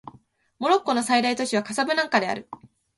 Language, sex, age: Japanese, female, 19-29